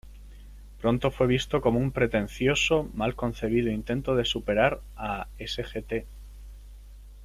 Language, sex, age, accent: Spanish, male, 19-29, España: Sur peninsular (Andalucia, Extremadura, Murcia)